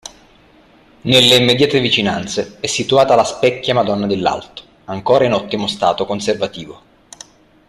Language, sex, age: Italian, male, 30-39